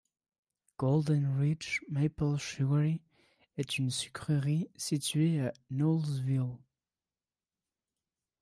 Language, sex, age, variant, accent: French, male, 19-29, Français d'Europe, Français de Suisse